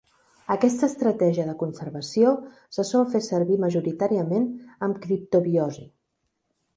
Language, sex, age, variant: Catalan, female, 40-49, Central